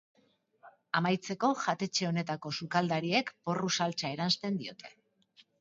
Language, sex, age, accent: Basque, female, 50-59, Erdialdekoa edo Nafarra (Gipuzkoa, Nafarroa)